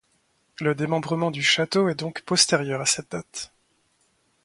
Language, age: French, 40-49